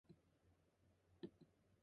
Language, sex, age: English, female, 19-29